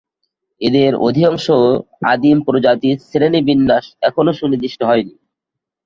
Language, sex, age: Bengali, male, under 19